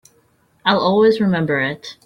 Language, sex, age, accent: English, female, 19-29, United States English